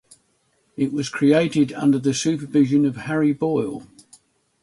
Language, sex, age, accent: English, male, 80-89, England English